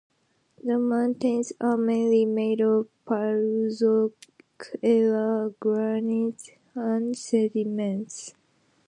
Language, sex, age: English, female, 19-29